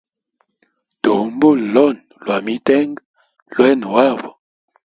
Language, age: Hemba, 19-29